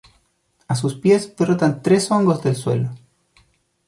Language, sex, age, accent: Spanish, male, 30-39, Chileno: Chile, Cuyo